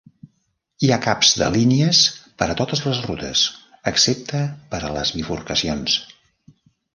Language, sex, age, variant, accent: Catalan, male, 70-79, Central, central